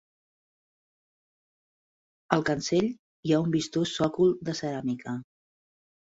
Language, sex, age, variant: Catalan, female, 40-49, Central